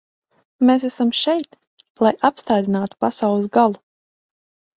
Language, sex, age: Latvian, female, 19-29